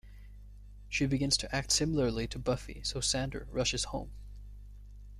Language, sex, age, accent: English, male, 19-29, United States English